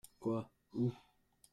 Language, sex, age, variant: French, male, 19-29, Français de métropole